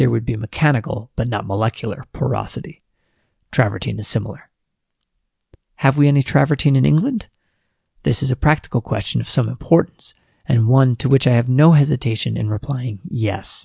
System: none